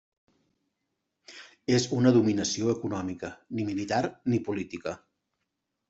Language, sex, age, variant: Catalan, male, 50-59, Central